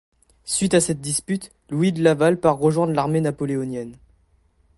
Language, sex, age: French, male, 19-29